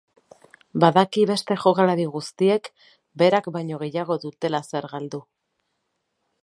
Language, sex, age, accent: Basque, female, 30-39, Mendebalekoa (Araba, Bizkaia, Gipuzkoako mendebaleko herri batzuk)